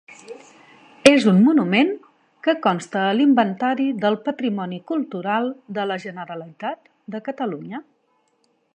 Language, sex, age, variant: Catalan, female, 50-59, Central